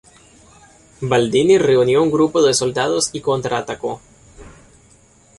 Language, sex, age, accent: Spanish, male, 19-29, América central